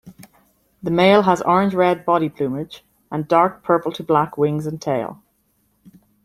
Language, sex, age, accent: English, female, 40-49, Irish English